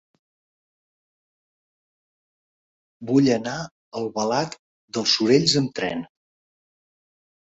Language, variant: Catalan, Central